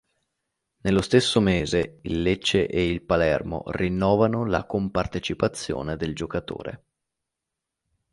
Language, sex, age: Italian, male, 19-29